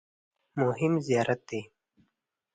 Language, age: Pashto, under 19